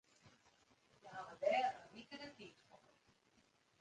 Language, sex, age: Western Frisian, female, 50-59